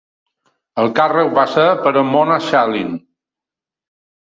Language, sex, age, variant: Catalan, male, 60-69, Balear